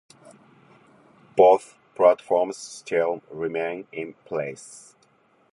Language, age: English, 50-59